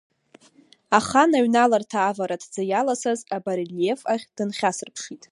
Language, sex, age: Abkhazian, female, 19-29